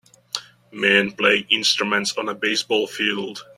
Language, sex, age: English, male, 19-29